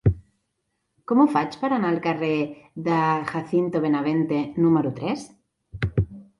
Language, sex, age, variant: Catalan, female, 30-39, Central